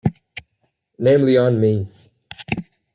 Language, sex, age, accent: English, male, 19-29, Canadian English